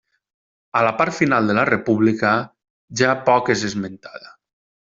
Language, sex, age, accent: Catalan, male, 30-39, valencià